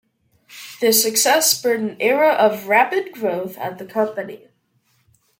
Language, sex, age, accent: English, male, under 19, United States English